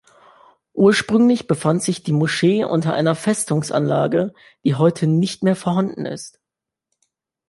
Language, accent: German, Deutschland Deutsch